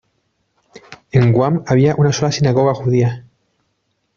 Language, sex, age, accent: Spanish, male, 40-49, España: Centro-Sur peninsular (Madrid, Toledo, Castilla-La Mancha)